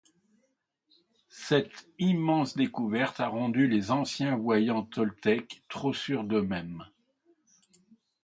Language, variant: French, Français de métropole